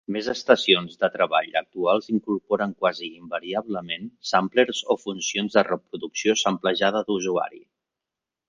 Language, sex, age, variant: Catalan, male, 50-59, Central